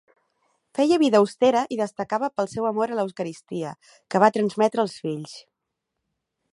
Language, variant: Catalan, Central